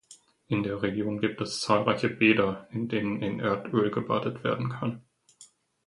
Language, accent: German, Deutschland Deutsch